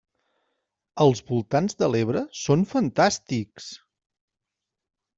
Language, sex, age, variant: Catalan, male, 30-39, Central